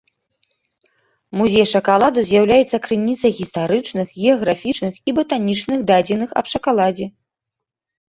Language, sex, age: Belarusian, female, 19-29